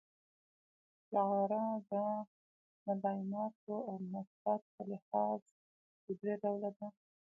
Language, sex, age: Pashto, female, 19-29